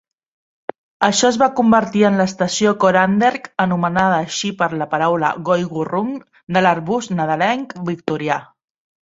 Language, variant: Catalan, Central